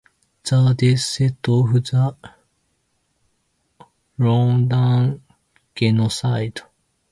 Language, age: English, 19-29